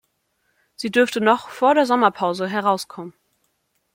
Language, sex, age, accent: German, female, under 19, Deutschland Deutsch